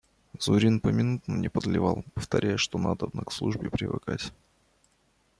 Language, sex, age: Russian, male, 19-29